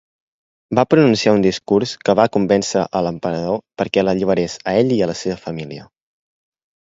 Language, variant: Catalan, Central